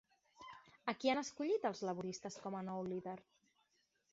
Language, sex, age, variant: Catalan, female, 30-39, Central